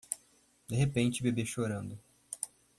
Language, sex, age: Portuguese, male, 19-29